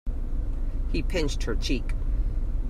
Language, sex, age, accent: English, female, 40-49, United States English